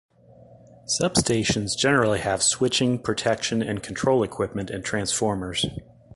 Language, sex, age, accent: English, male, 40-49, United States English